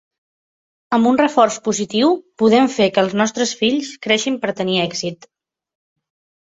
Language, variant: Catalan, Central